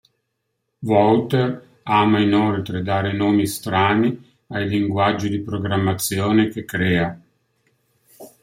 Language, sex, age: Italian, male, 60-69